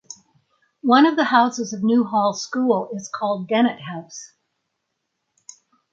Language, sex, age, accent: English, female, 80-89, United States English